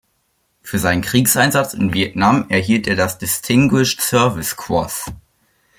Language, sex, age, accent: German, male, under 19, Deutschland Deutsch